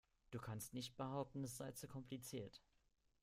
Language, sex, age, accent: German, male, 19-29, Deutschland Deutsch